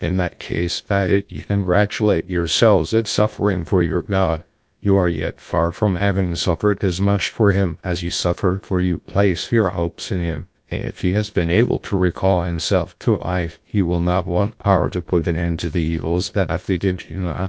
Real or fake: fake